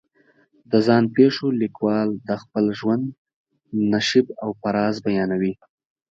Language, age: Pashto, 19-29